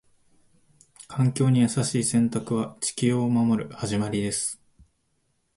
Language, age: Japanese, 19-29